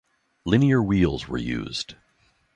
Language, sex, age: English, male, 60-69